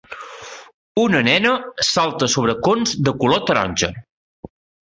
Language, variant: Catalan, Central